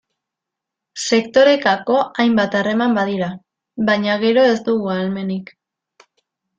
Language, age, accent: Basque, 19-29, Erdialdekoa edo Nafarra (Gipuzkoa, Nafarroa)